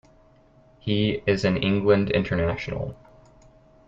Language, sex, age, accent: English, male, under 19, United States English